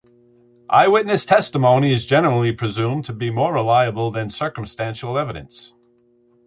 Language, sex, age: English, male, 60-69